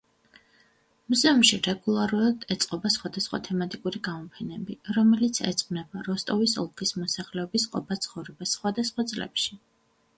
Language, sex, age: Georgian, female, 30-39